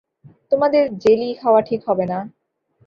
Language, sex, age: Bengali, female, 19-29